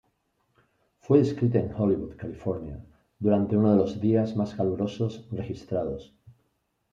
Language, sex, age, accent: Spanish, male, 50-59, España: Sur peninsular (Andalucia, Extremadura, Murcia)